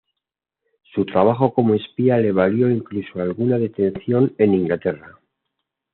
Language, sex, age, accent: Spanish, male, 50-59, España: Centro-Sur peninsular (Madrid, Toledo, Castilla-La Mancha)